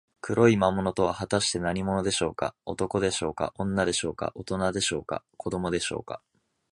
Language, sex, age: Japanese, male, 19-29